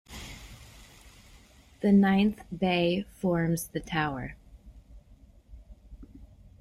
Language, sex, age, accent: English, male, 30-39, United States English